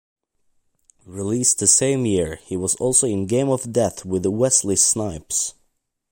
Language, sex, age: English, male, under 19